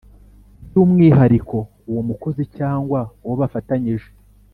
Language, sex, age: Kinyarwanda, male, 30-39